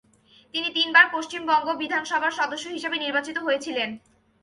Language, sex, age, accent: Bengali, female, 19-29, Bangla